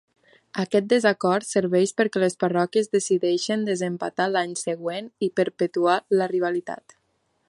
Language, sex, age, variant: Catalan, female, 19-29, Nord-Occidental